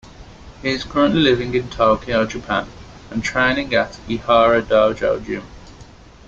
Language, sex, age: English, male, 19-29